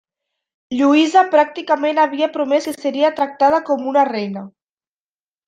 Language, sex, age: Catalan, female, 19-29